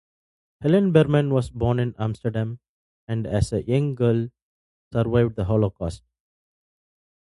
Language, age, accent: English, 40-49, India and South Asia (India, Pakistan, Sri Lanka)